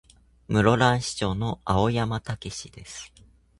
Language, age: Japanese, 19-29